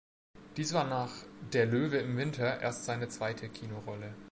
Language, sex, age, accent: German, male, 19-29, Deutschland Deutsch